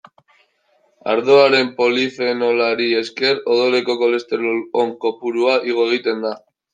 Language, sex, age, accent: Basque, male, 19-29, Mendebalekoa (Araba, Bizkaia, Gipuzkoako mendebaleko herri batzuk)